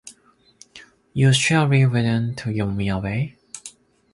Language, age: English, 19-29